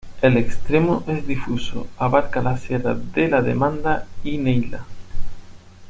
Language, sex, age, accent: Spanish, male, 40-49, España: Sur peninsular (Andalucia, Extremadura, Murcia)